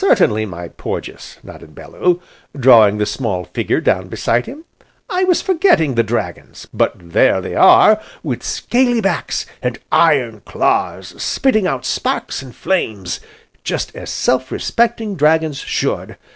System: none